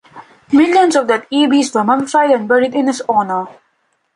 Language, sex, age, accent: English, male, under 19, India and South Asia (India, Pakistan, Sri Lanka)